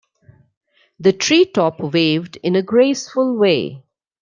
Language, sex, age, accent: English, female, 40-49, India and South Asia (India, Pakistan, Sri Lanka)